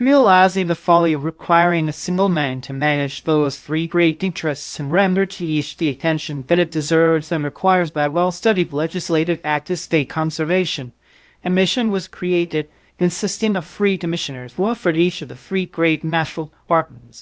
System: TTS, VITS